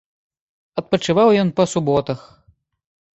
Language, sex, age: Belarusian, male, 19-29